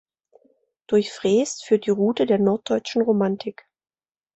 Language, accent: German, Deutschland Deutsch